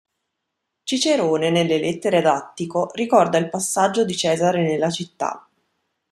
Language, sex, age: Italian, female, 19-29